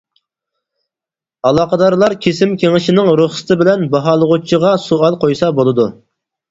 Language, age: Uyghur, 30-39